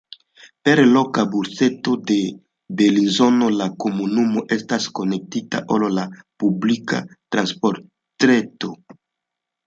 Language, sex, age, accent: Esperanto, male, 19-29, Internacia